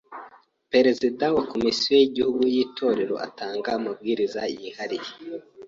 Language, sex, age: Kinyarwanda, male, 19-29